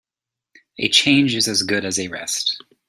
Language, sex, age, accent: English, male, 30-39, United States English